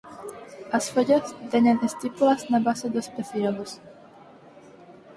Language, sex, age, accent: Galician, female, 19-29, Neofalante